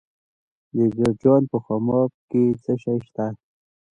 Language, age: Pashto, 19-29